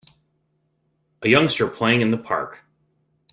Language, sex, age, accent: English, male, 30-39, Canadian English